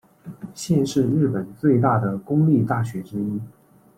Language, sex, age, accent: Chinese, male, 19-29, 出生地：四川省